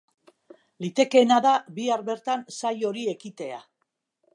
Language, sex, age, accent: Basque, female, 60-69, Mendebalekoa (Araba, Bizkaia, Gipuzkoako mendebaleko herri batzuk)